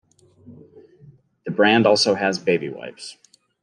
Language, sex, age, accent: English, male, 30-39, United States English